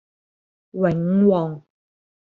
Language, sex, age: Cantonese, female, 30-39